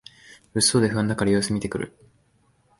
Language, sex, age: Japanese, male, 19-29